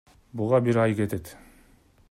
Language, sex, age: Kyrgyz, male, 19-29